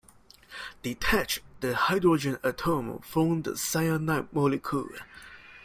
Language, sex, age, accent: English, male, 19-29, Malaysian English